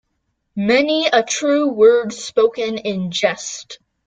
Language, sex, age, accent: English, male, under 19, United States English